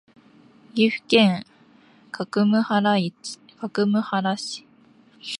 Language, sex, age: Japanese, female, 19-29